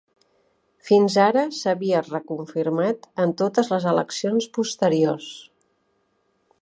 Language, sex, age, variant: Catalan, female, 50-59, Central